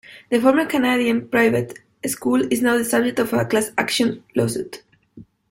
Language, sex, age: English, female, 19-29